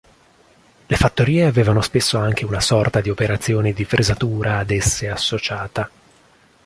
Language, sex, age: Italian, male, 19-29